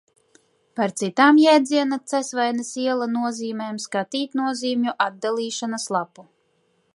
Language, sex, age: Latvian, female, 19-29